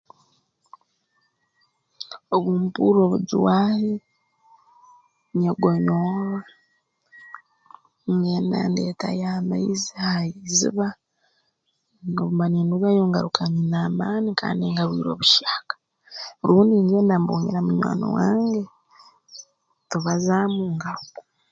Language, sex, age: Tooro, female, 30-39